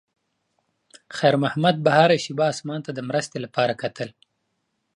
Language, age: Pashto, 19-29